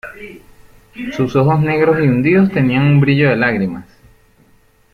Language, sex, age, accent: Spanish, male, 40-49, Caribe: Cuba, Venezuela, Puerto Rico, República Dominicana, Panamá, Colombia caribeña, México caribeño, Costa del golfo de México